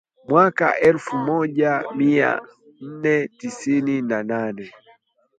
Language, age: Swahili, 19-29